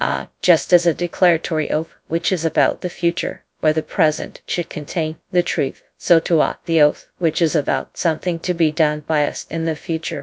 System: TTS, GradTTS